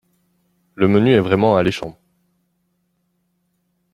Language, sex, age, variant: French, male, 30-39, Français de métropole